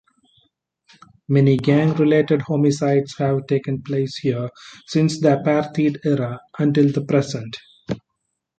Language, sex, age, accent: English, male, 30-39, India and South Asia (India, Pakistan, Sri Lanka)